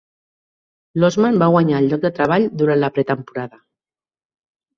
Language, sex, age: Catalan, female, 30-39